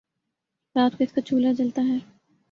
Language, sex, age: Urdu, male, 19-29